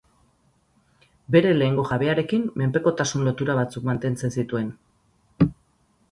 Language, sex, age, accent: Basque, female, 40-49, Erdialdekoa edo Nafarra (Gipuzkoa, Nafarroa)